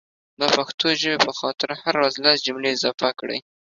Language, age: Pashto, 19-29